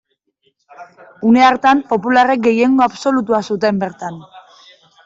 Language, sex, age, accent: Basque, female, 19-29, Mendebalekoa (Araba, Bizkaia, Gipuzkoako mendebaleko herri batzuk)